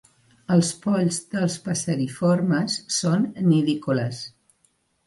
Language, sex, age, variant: Catalan, female, 60-69, Central